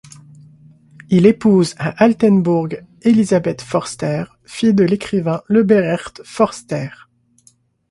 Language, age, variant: French, 19-29, Français de métropole